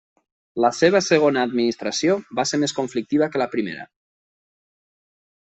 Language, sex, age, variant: Catalan, male, 19-29, Nord-Occidental